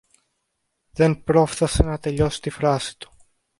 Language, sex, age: Greek, male, under 19